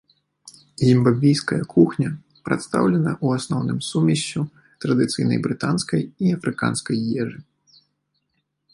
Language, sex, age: Belarusian, male, 19-29